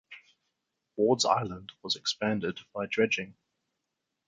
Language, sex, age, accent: English, male, 30-39, Australian English